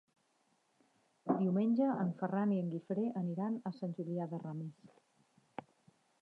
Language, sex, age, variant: Catalan, female, 40-49, Central